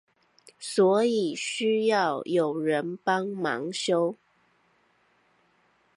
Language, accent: Chinese, 出生地：臺北市